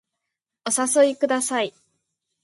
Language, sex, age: Japanese, female, under 19